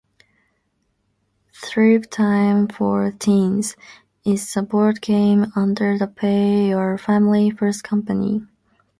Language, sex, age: English, female, under 19